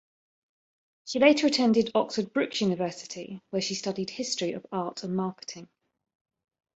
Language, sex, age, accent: English, female, 50-59, England English